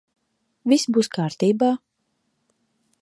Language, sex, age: Latvian, female, 19-29